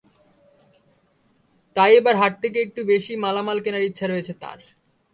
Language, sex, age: Bengali, male, under 19